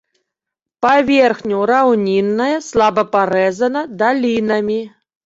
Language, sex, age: Belarusian, female, 40-49